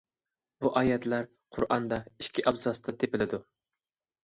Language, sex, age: Uyghur, male, 30-39